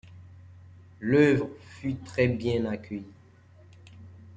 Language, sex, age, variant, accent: French, male, 19-29, Français d'Afrique subsaharienne et des îles africaines, Français de Côte d’Ivoire